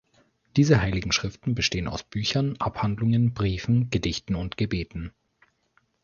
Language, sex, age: German, male, 19-29